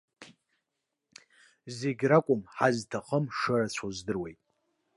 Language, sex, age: Abkhazian, male, 19-29